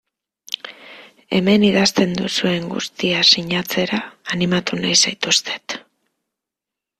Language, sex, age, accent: Basque, female, 19-29, Mendebalekoa (Araba, Bizkaia, Gipuzkoako mendebaleko herri batzuk)